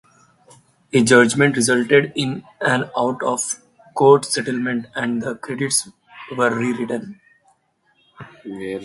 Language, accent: English, India and South Asia (India, Pakistan, Sri Lanka)